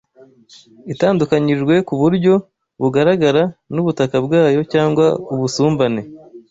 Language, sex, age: Kinyarwanda, male, 19-29